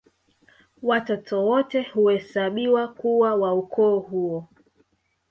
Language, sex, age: Swahili, female, 19-29